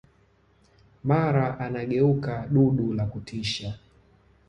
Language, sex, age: Swahili, male, 30-39